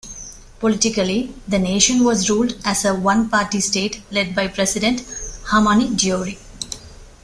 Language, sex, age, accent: English, female, 30-39, India and South Asia (India, Pakistan, Sri Lanka)